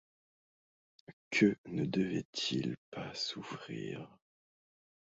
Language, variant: French, Français de métropole